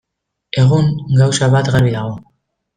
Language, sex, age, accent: Basque, female, 19-29, Mendebalekoa (Araba, Bizkaia, Gipuzkoako mendebaleko herri batzuk)